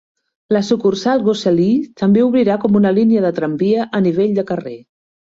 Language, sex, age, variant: Catalan, female, 50-59, Central